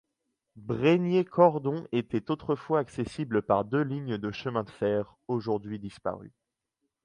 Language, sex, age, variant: French, male, 19-29, Français de métropole